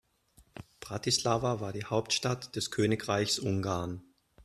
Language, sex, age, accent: German, male, 40-49, Deutschland Deutsch